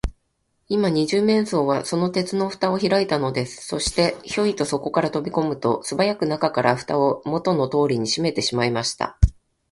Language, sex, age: Japanese, female, 40-49